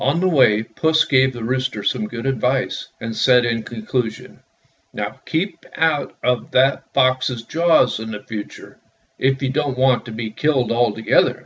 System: none